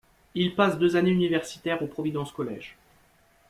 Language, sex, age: French, male, 30-39